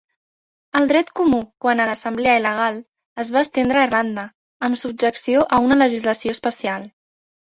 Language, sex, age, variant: Catalan, female, 19-29, Central